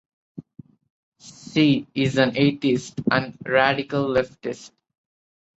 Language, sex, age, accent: English, male, 19-29, India and South Asia (India, Pakistan, Sri Lanka)